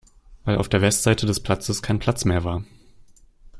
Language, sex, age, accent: German, male, 19-29, Deutschland Deutsch